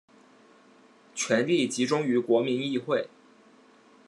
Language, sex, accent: Chinese, male, 出生地：湖北省